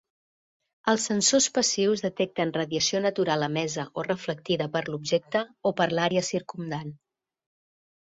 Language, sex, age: Catalan, female, 40-49